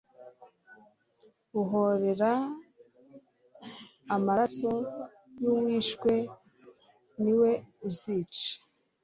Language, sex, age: Kinyarwanda, female, 30-39